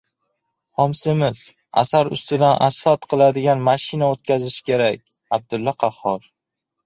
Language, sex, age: Uzbek, male, 19-29